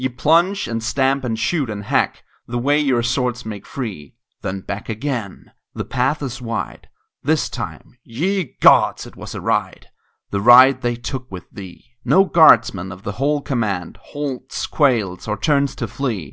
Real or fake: real